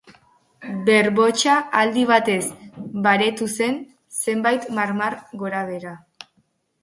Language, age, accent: Basque, under 19, Mendebalekoa (Araba, Bizkaia, Gipuzkoako mendebaleko herri batzuk)